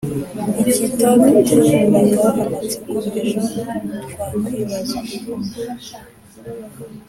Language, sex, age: Kinyarwanda, female, 19-29